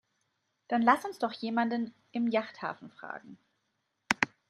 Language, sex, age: German, female, 30-39